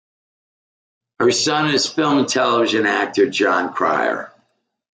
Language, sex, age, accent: English, male, 60-69, United States English